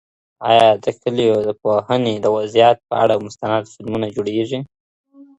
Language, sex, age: Pashto, female, under 19